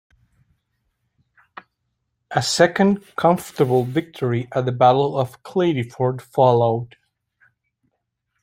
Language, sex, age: English, male, 30-39